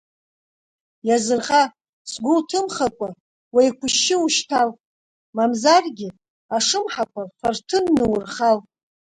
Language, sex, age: Abkhazian, female, 50-59